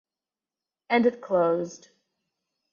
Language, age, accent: English, under 19, United States English